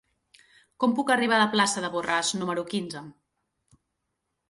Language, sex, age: Catalan, female, 30-39